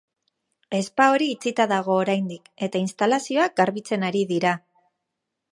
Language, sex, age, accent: Basque, female, 40-49, Mendebalekoa (Araba, Bizkaia, Gipuzkoako mendebaleko herri batzuk)